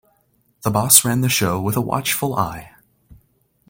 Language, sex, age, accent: English, male, 19-29, United States English